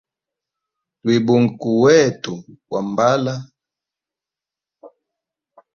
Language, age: Hemba, 19-29